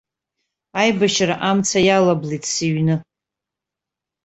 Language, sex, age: Abkhazian, female, 40-49